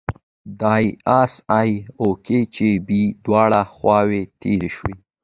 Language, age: Pashto, under 19